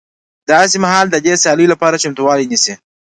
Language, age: Pashto, 30-39